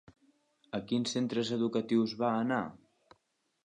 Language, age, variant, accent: Catalan, under 19, Central, central